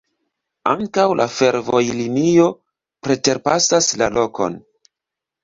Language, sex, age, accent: Esperanto, male, 30-39, Internacia